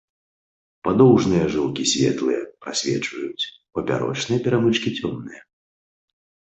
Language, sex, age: Belarusian, male, 30-39